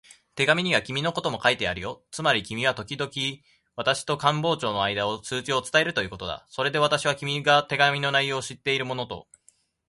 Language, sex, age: Japanese, male, 19-29